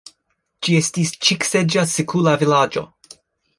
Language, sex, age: Esperanto, male, 30-39